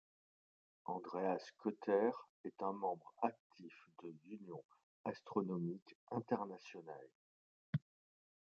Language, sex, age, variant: French, male, 40-49, Français de métropole